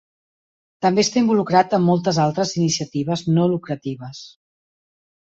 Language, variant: Catalan, Central